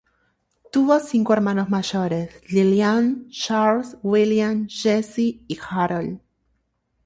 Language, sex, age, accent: Spanish, female, 19-29, Caribe: Cuba, Venezuela, Puerto Rico, República Dominicana, Panamá, Colombia caribeña, México caribeño, Costa del golfo de México